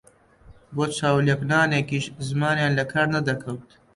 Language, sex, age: Central Kurdish, male, 30-39